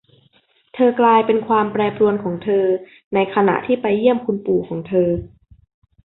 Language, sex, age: Thai, female, 19-29